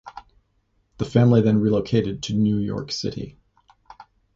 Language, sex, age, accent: English, male, 50-59, Canadian English